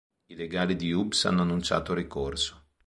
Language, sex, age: Italian, male, 40-49